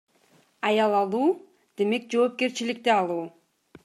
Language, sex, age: Kyrgyz, female, 30-39